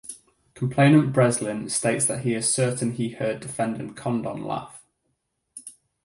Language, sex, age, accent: English, male, 19-29, England English